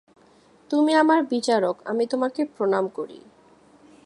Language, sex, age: Bengali, female, 19-29